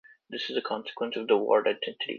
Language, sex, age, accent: English, male, 19-29, United States English